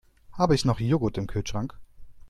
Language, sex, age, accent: German, male, 30-39, Deutschland Deutsch